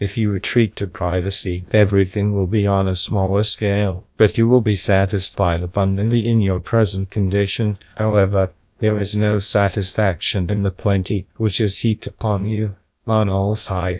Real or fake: fake